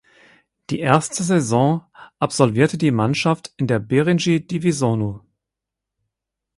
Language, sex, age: German, male, 50-59